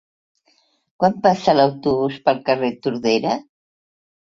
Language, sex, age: Catalan, female, 60-69